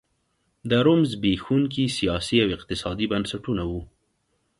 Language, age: Pashto, 19-29